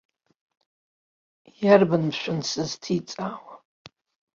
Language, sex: Abkhazian, female